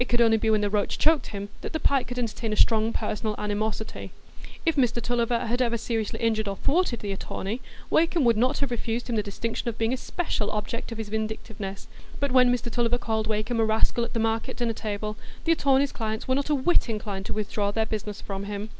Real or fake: real